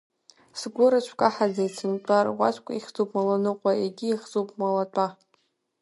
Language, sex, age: Abkhazian, female, under 19